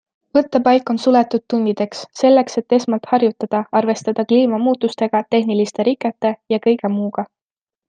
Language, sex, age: Estonian, female, 19-29